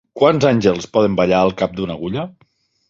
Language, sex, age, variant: Catalan, male, 40-49, Septentrional